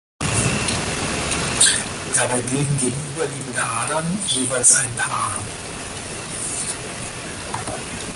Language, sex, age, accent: German, male, 40-49, Deutschland Deutsch